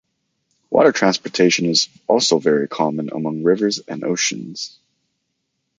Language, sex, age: English, male, 19-29